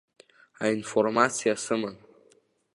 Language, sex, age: Abkhazian, male, under 19